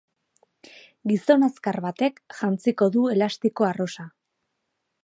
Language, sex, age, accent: Basque, female, 30-39, Erdialdekoa edo Nafarra (Gipuzkoa, Nafarroa)